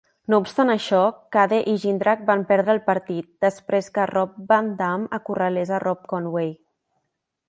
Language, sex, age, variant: Catalan, female, 19-29, Central